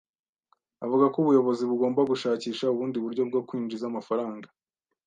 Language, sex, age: Kinyarwanda, male, 19-29